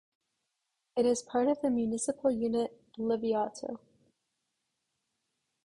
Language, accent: English, United States English